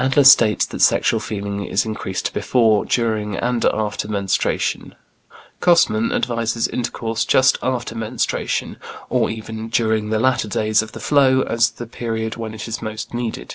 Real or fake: real